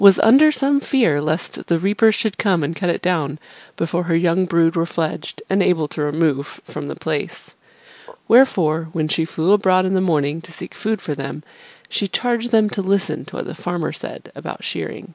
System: none